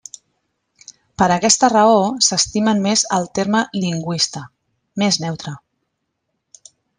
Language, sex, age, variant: Catalan, female, 40-49, Central